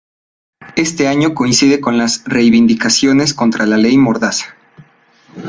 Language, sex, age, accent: Spanish, male, 19-29, México